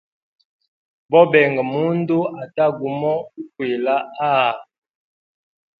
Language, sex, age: Hemba, male, 40-49